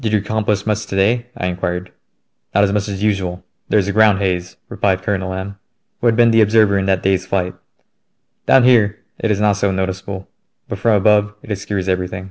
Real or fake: real